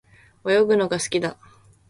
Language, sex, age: Japanese, female, 19-29